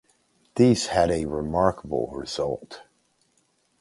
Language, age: English, 50-59